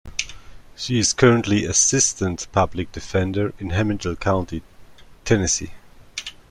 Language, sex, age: English, male, 30-39